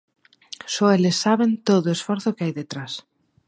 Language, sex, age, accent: Galician, female, 30-39, Normativo (estándar)